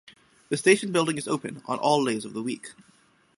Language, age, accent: English, 19-29, United States English